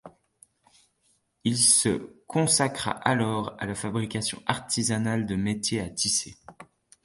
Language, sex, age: French, male, 19-29